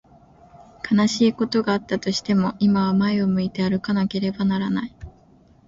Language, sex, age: Japanese, female, 19-29